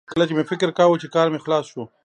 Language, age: Pashto, 40-49